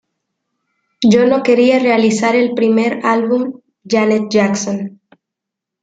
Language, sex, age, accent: Spanish, female, 19-29, México